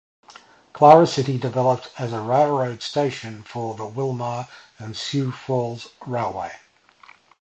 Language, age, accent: English, 50-59, Australian English